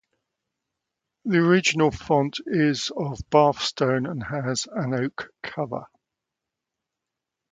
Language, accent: English, England English